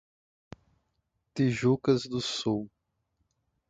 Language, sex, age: Portuguese, male, 19-29